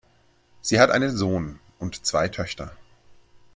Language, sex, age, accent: German, male, 30-39, Deutschland Deutsch